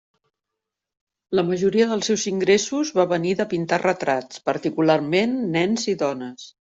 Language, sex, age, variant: Catalan, female, 50-59, Central